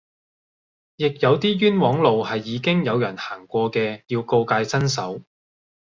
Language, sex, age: Cantonese, male, 30-39